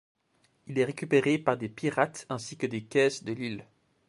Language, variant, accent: French, Français d'Europe, Français de Suisse